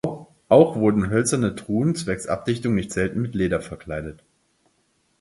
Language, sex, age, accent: German, male, 50-59, Deutschland Deutsch